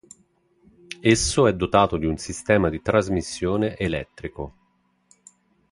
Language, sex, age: Italian, male, 40-49